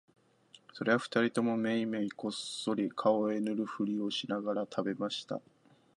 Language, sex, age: Japanese, male, 19-29